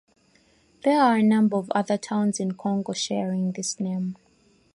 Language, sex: English, female